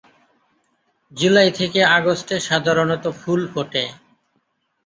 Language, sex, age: Bengali, male, 30-39